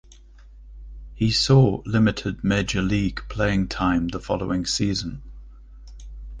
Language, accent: English, England English